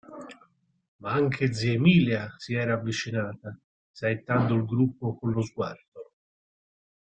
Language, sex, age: Italian, male, 30-39